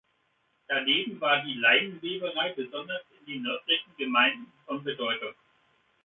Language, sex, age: German, male, 50-59